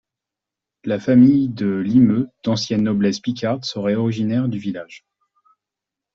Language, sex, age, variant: French, male, 40-49, Français de métropole